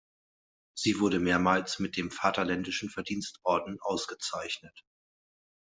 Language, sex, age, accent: German, male, 40-49, Deutschland Deutsch